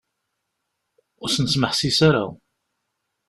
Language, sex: Kabyle, male